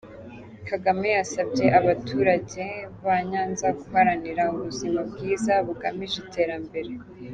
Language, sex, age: Kinyarwanda, female, 19-29